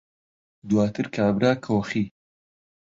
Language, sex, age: Central Kurdish, male, 19-29